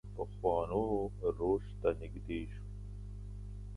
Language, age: Pashto, 40-49